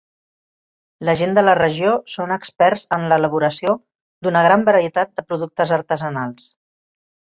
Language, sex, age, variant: Catalan, female, 50-59, Central